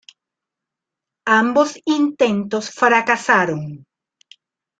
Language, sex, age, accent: Spanish, female, 50-59, Caribe: Cuba, Venezuela, Puerto Rico, República Dominicana, Panamá, Colombia caribeña, México caribeño, Costa del golfo de México